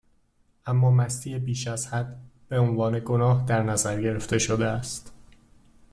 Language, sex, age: Persian, male, 19-29